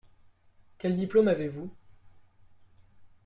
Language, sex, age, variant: French, male, 19-29, Français de métropole